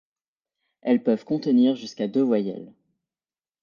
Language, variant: French, Français de métropole